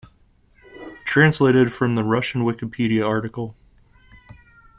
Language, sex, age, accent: English, male, 19-29, United States English